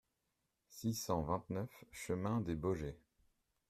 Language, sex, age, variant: French, male, 30-39, Français de métropole